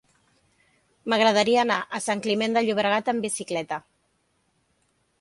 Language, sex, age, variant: Catalan, female, 40-49, Central